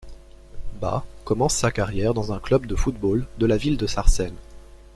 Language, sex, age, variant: French, male, 19-29, Français de métropole